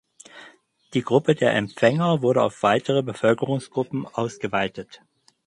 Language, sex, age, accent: German, male, 50-59, Deutschland Deutsch